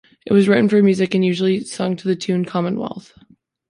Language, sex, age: English, female, 19-29